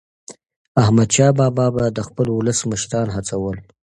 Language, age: Pashto, 30-39